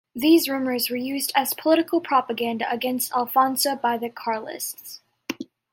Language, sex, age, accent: English, female, under 19, United States English